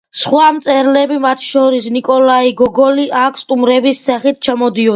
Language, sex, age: Georgian, male, under 19